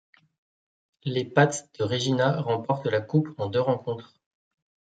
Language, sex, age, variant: French, male, 30-39, Français de métropole